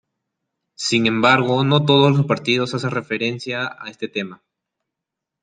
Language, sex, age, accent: Spanish, male, 19-29, Andino-Pacífico: Colombia, Perú, Ecuador, oeste de Bolivia y Venezuela andina